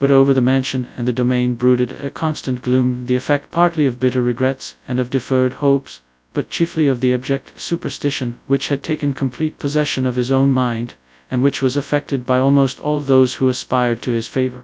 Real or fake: fake